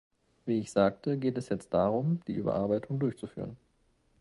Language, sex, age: German, male, 19-29